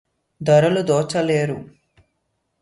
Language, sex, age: Telugu, male, 19-29